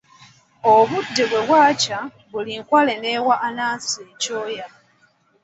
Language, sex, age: Ganda, female, 30-39